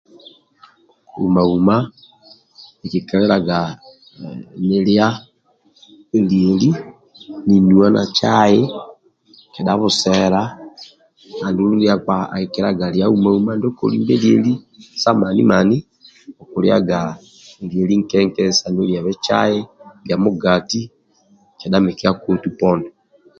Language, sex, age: Amba (Uganda), male, 50-59